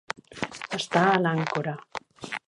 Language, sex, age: Catalan, female, 50-59